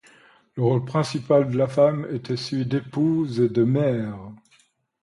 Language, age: French, 50-59